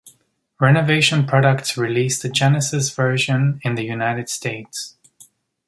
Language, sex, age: English, male, 19-29